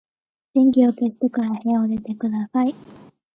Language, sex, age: Japanese, female, 19-29